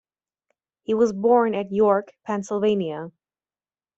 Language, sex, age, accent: English, female, 19-29, United States English